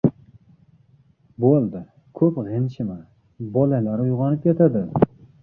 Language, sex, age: Uzbek, male, 19-29